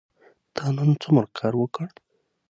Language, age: Pashto, 19-29